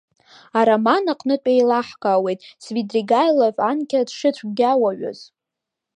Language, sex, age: Abkhazian, female, 19-29